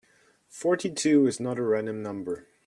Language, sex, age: English, male, 30-39